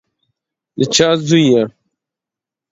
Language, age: Pashto, 19-29